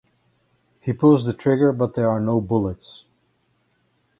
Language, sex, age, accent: English, male, 60-69, United States English